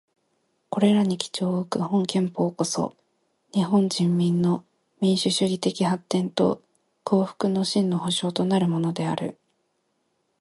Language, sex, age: Japanese, female, 19-29